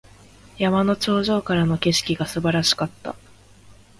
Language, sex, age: Japanese, female, 19-29